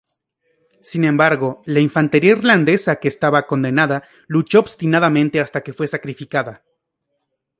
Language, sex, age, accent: Spanish, male, 19-29, México